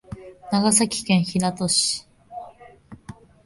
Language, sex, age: Japanese, female, 19-29